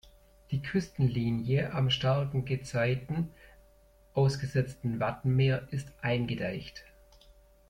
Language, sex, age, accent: German, male, 30-39, Deutschland Deutsch